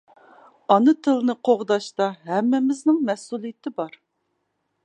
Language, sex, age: Uyghur, female, 40-49